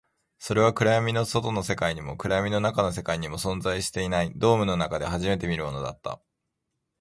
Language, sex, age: Japanese, male, 19-29